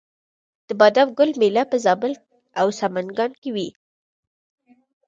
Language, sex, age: Pashto, female, 19-29